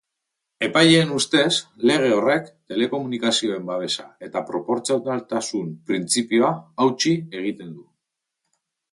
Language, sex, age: Basque, male, 40-49